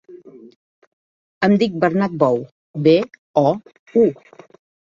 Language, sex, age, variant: Catalan, female, 50-59, Central